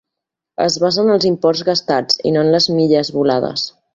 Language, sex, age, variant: Catalan, female, 19-29, Central